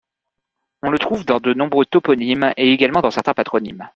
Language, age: French, 19-29